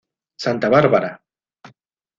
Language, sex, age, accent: Spanish, male, 40-49, España: Sur peninsular (Andalucia, Extremadura, Murcia)